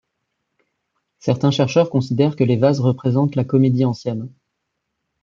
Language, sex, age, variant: French, male, 30-39, Français de métropole